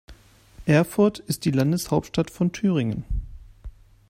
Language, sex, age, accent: German, male, 40-49, Deutschland Deutsch